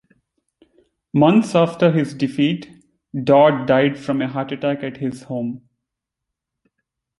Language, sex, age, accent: English, male, 19-29, India and South Asia (India, Pakistan, Sri Lanka)